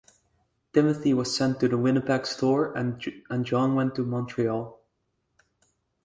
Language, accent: English, United States English; Dutch